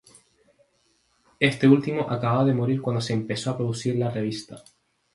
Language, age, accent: Spanish, 19-29, España: Islas Canarias